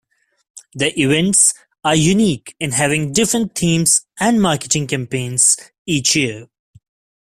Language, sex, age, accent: English, male, 19-29, India and South Asia (India, Pakistan, Sri Lanka)